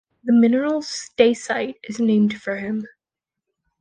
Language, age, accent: English, under 19, United States English